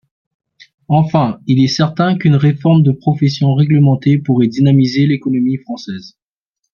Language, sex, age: French, male, 19-29